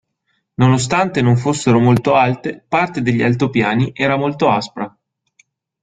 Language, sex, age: Italian, male, 30-39